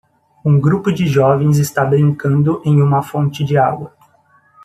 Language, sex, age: Portuguese, male, 30-39